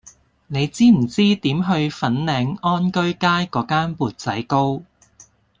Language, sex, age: Cantonese, female, 30-39